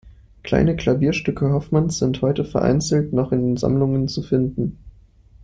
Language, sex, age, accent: German, male, 19-29, Deutschland Deutsch